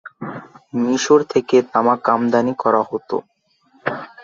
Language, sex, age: Bengali, male, under 19